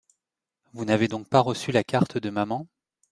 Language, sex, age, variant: French, male, 40-49, Français de métropole